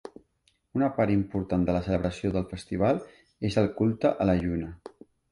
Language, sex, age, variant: Catalan, male, 40-49, Central